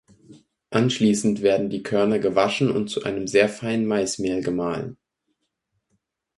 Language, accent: German, Deutschland Deutsch